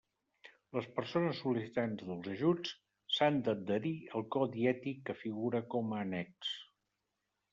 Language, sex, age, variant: Catalan, male, 60-69, Septentrional